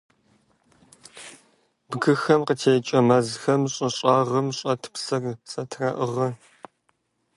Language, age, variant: Kabardian, 19-29, Адыгэбзэ (Къэбэрдей, Кирил, псоми зэдай)